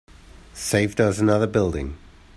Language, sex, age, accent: English, male, 30-39, England English